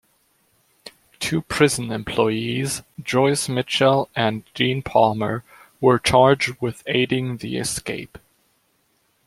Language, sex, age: English, male, under 19